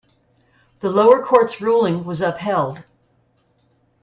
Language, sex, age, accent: English, female, 60-69, United States English